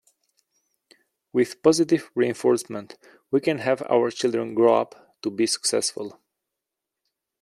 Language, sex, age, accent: English, male, 19-29, United States English